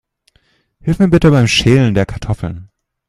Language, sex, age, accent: German, male, 19-29, Deutschland Deutsch